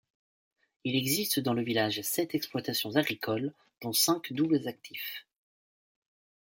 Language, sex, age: French, male, 19-29